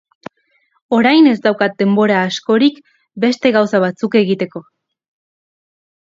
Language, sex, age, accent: Basque, female, 19-29, Erdialdekoa edo Nafarra (Gipuzkoa, Nafarroa)